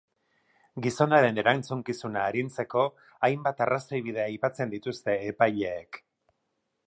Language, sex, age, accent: Basque, male, 50-59, Erdialdekoa edo Nafarra (Gipuzkoa, Nafarroa)